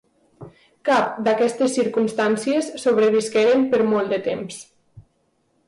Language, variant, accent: Catalan, Valencià meridional, valencià